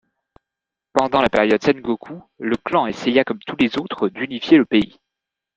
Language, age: French, 19-29